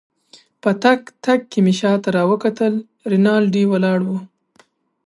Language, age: Pashto, 19-29